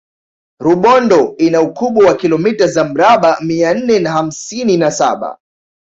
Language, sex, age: Swahili, male, 19-29